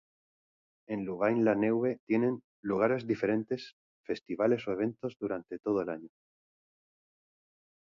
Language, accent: Spanish, España: Centro-Sur peninsular (Madrid, Toledo, Castilla-La Mancha)